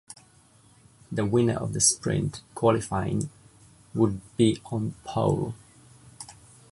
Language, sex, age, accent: English, male, 30-39, England English